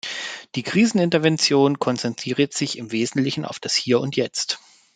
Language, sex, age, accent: German, male, 30-39, Deutschland Deutsch